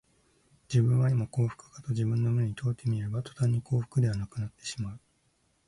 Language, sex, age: Japanese, male, 19-29